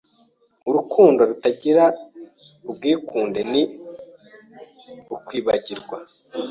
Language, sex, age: Kinyarwanda, male, 19-29